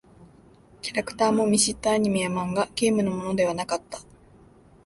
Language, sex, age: Japanese, female, 19-29